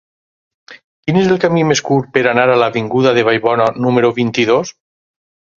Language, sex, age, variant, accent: Catalan, male, 50-59, Valencià meridional, valencià